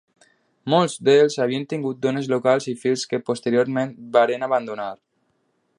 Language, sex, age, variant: Catalan, male, under 19, Alacantí